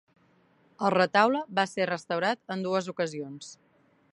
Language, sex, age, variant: Catalan, female, 19-29, Central